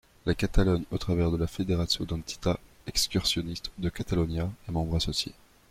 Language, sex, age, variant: French, male, 19-29, Français de métropole